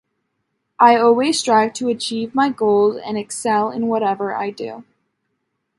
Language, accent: English, United States English